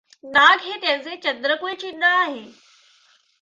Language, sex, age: Marathi, female, under 19